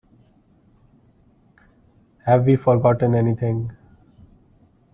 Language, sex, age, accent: English, male, 30-39, India and South Asia (India, Pakistan, Sri Lanka)